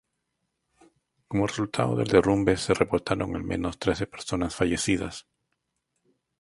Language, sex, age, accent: Spanish, male, 40-49, Andino-Pacífico: Colombia, Perú, Ecuador, oeste de Bolivia y Venezuela andina